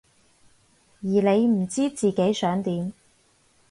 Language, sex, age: Cantonese, female, 19-29